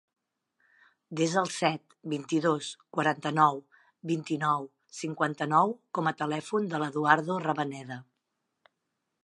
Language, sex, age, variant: Catalan, female, 40-49, Central